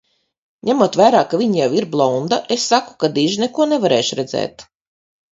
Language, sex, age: Latvian, female, 50-59